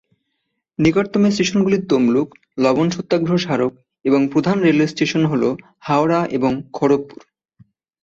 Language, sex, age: Bengali, male, 19-29